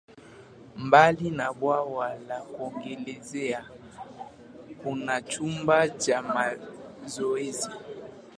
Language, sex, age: Swahili, male, 19-29